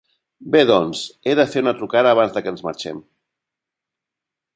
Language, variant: Catalan, Central